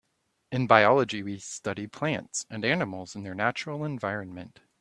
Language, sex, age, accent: English, male, 19-29, United States English